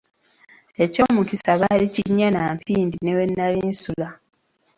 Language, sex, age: Ganda, female, 19-29